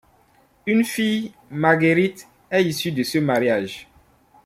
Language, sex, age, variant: French, male, 30-39, Français d'Afrique subsaharienne et des îles africaines